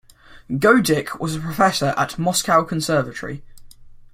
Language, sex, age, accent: English, male, under 19, England English